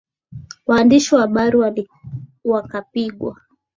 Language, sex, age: Swahili, female, 19-29